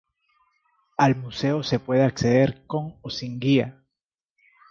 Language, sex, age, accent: Spanish, male, 40-49, Caribe: Cuba, Venezuela, Puerto Rico, República Dominicana, Panamá, Colombia caribeña, México caribeño, Costa del golfo de México